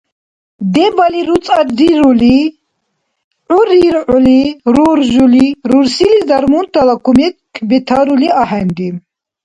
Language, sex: Dargwa, female